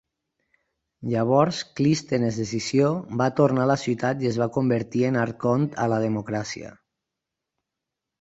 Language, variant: Catalan, Nord-Occidental